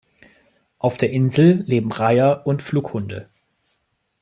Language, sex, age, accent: German, male, 19-29, Deutschland Deutsch